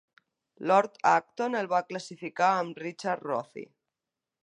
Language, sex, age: Catalan, female, 30-39